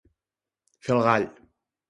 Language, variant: Catalan, Central